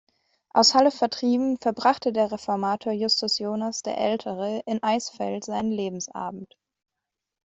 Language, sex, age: German, female, under 19